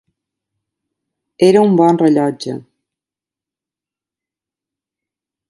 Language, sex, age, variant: Catalan, female, 50-59, Balear